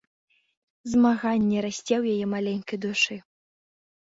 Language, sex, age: Belarusian, female, 19-29